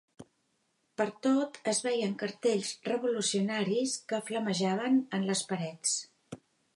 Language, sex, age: Catalan, female, 60-69